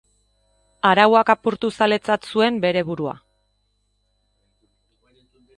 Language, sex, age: Basque, male, 30-39